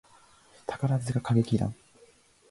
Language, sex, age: Japanese, male, under 19